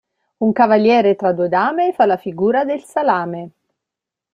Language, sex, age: Italian, female, 40-49